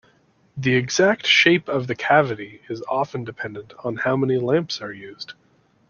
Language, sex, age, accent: English, male, 30-39, Canadian English